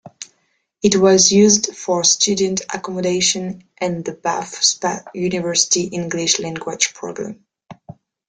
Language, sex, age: English, female, under 19